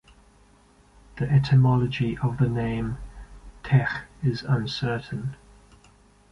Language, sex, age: English, male, 30-39